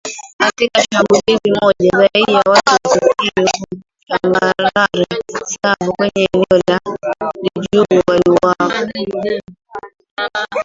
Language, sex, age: Swahili, female, 19-29